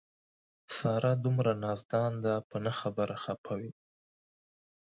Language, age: Pashto, 19-29